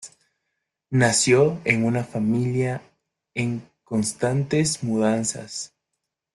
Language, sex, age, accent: Spanish, male, 19-29, Andino-Pacífico: Colombia, Perú, Ecuador, oeste de Bolivia y Venezuela andina